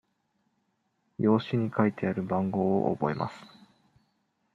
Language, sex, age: Japanese, male, 19-29